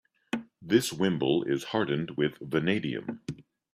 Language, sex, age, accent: English, male, 50-59, United States English